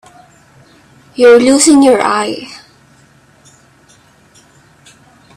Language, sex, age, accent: English, female, 19-29, Filipino